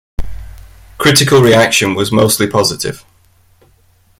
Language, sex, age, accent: English, male, 30-39, England English